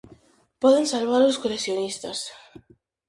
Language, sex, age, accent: Galician, female, 19-29, Atlántico (seseo e gheada)